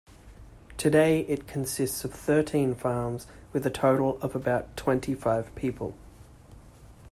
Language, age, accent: English, 30-39, Australian English